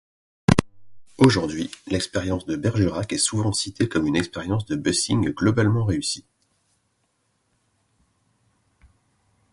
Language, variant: French, Français de métropole